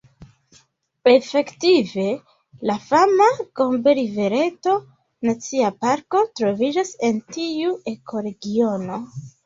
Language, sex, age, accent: Esperanto, female, 19-29, Internacia